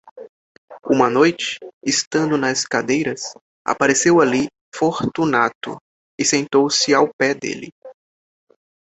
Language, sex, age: Portuguese, male, 19-29